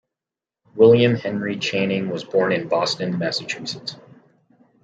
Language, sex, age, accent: English, male, 30-39, United States English